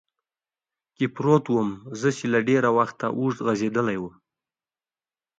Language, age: Pashto, under 19